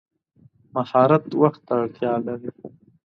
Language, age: Pashto, 19-29